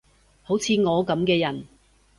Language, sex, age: Cantonese, female, 40-49